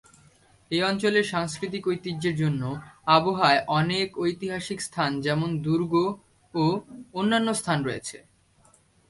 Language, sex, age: Bengali, male, under 19